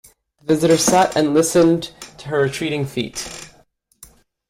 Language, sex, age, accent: English, male, 19-29, Canadian English